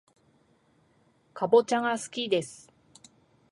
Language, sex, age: Japanese, female, 50-59